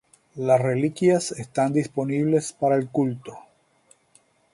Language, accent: Spanish, Caribe: Cuba, Venezuela, Puerto Rico, República Dominicana, Panamá, Colombia caribeña, México caribeño, Costa del golfo de México